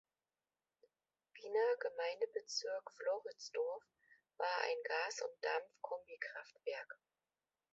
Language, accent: German, Deutschland Deutsch